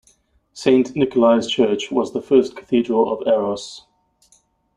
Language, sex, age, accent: English, male, 30-39, Southern African (South Africa, Zimbabwe, Namibia)